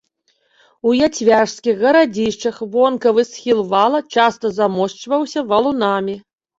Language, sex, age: Belarusian, female, 40-49